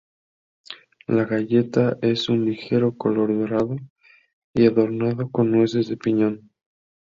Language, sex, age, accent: Spanish, male, 19-29, México